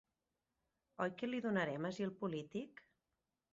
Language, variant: Catalan, Central